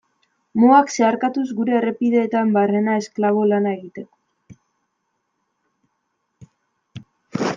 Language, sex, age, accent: Basque, female, 19-29, Mendebalekoa (Araba, Bizkaia, Gipuzkoako mendebaleko herri batzuk)